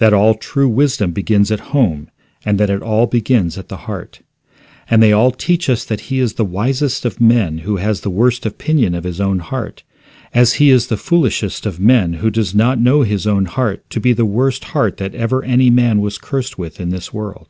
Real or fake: real